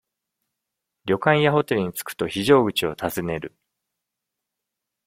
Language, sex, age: Japanese, male, 50-59